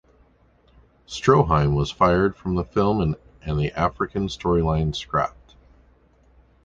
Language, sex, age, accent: English, male, 40-49, United States English